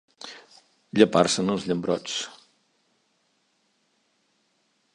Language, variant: Catalan, Central